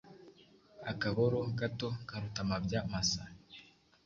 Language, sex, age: Kinyarwanda, male, 19-29